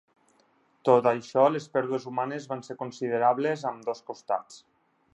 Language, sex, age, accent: Catalan, male, 30-39, Tortosí